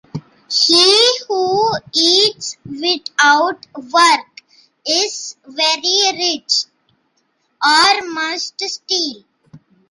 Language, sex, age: English, female, 40-49